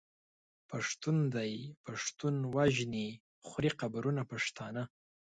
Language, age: Pashto, 19-29